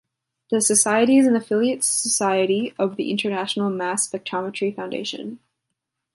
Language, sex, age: English, female, under 19